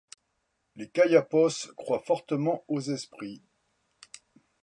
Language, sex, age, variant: French, male, 60-69, Français de métropole